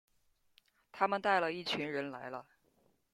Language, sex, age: Chinese, female, 19-29